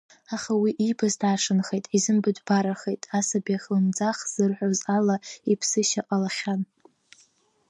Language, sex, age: Abkhazian, female, under 19